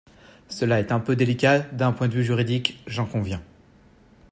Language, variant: French, Français de métropole